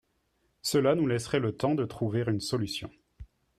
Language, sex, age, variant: French, male, 40-49, Français de métropole